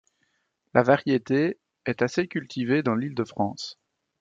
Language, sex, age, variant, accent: French, male, 30-39, Français d'Europe, Français de Belgique